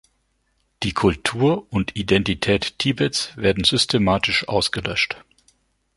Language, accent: German, Deutschland Deutsch